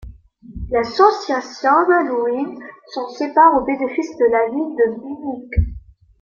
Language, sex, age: French, female, 19-29